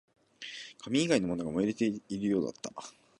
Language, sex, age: Japanese, male, 19-29